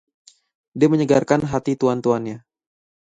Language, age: Indonesian, 19-29